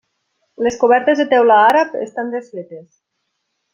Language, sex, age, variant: Catalan, female, 19-29, Nord-Occidental